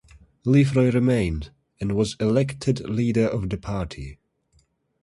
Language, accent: English, England English